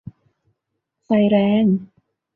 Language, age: Thai, 19-29